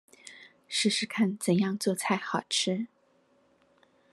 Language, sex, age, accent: Chinese, female, 40-49, 出生地：臺北市